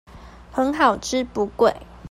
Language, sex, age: Chinese, female, 19-29